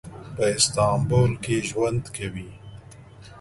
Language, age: Pashto, 30-39